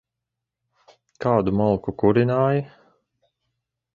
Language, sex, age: Latvian, male, 30-39